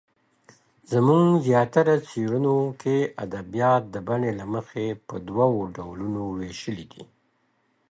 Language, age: Pashto, 50-59